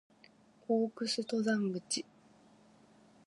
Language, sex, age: Japanese, female, 19-29